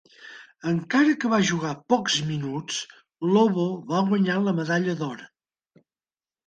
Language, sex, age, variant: Catalan, male, 50-59, Central